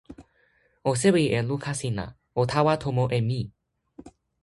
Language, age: Toki Pona, under 19